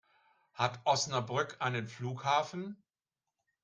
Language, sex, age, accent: German, male, 60-69, Deutschland Deutsch